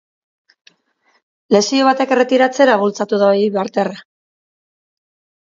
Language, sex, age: Basque, female, 50-59